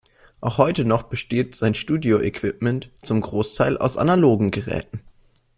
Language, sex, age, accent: German, male, 19-29, Deutschland Deutsch